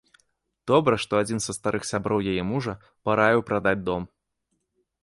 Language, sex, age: Belarusian, male, 30-39